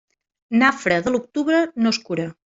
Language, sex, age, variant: Catalan, female, 40-49, Central